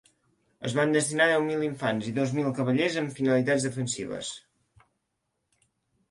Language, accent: Catalan, central; septentrional